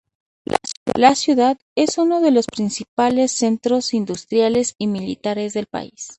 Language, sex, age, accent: Spanish, female, 30-39, México